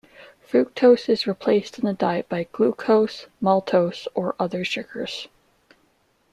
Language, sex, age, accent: English, female, 19-29, Canadian English